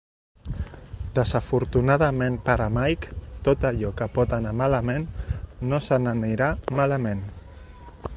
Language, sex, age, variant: Catalan, male, 40-49, Central